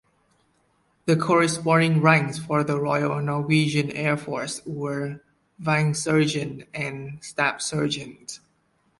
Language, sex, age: English, male, 19-29